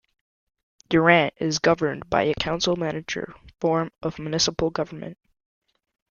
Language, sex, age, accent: English, male, under 19, United States English